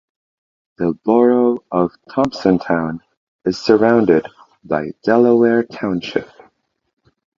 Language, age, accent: English, 30-39, Filipino